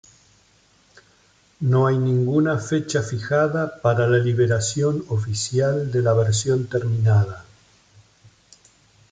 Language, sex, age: Spanish, male, 60-69